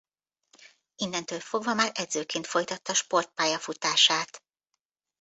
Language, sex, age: Hungarian, female, 50-59